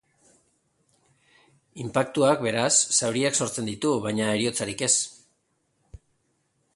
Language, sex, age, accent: Basque, male, 50-59, Erdialdekoa edo Nafarra (Gipuzkoa, Nafarroa)